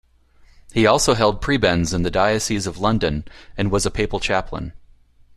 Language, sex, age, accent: English, male, 40-49, United States English